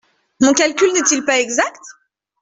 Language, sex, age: French, female, 19-29